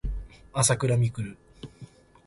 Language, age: Japanese, 19-29